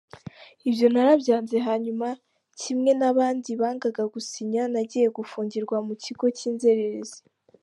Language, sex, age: Kinyarwanda, female, 19-29